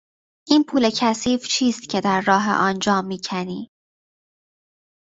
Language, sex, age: Persian, female, 19-29